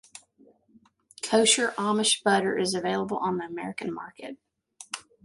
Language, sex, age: English, female, 40-49